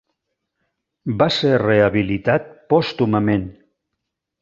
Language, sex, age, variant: Catalan, male, 60-69, Central